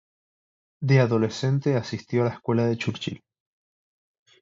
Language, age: Spanish, 19-29